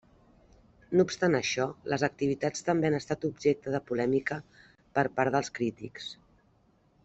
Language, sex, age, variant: Catalan, female, 50-59, Central